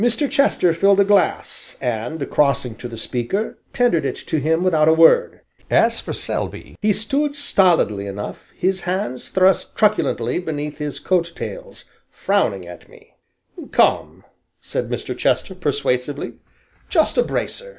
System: none